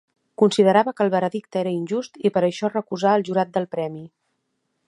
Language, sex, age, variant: Catalan, female, 50-59, Central